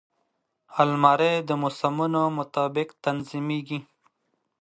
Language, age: Pashto, 30-39